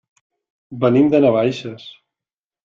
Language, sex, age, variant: Catalan, male, 50-59, Central